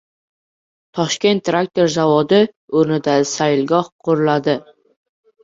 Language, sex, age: Uzbek, male, under 19